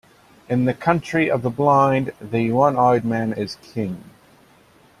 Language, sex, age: English, male, 19-29